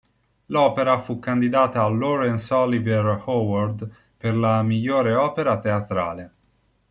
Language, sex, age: Italian, male, 19-29